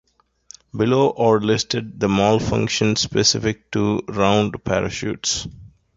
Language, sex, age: English, male, 40-49